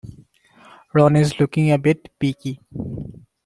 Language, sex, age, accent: English, male, 19-29, India and South Asia (India, Pakistan, Sri Lanka)